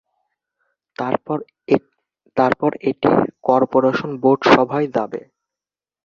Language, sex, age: Bengali, male, 19-29